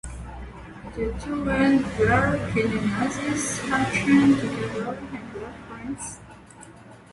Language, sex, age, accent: English, female, 30-39, United States English; Malaysian English